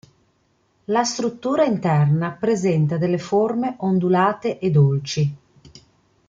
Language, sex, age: Italian, female, 50-59